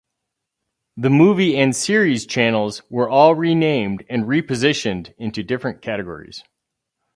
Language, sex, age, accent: English, male, 50-59, United States English